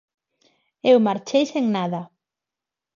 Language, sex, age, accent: Galician, female, 30-39, Neofalante